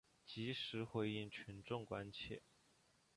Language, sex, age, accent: Chinese, male, 19-29, 出生地：江西省